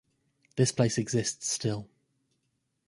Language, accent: English, England English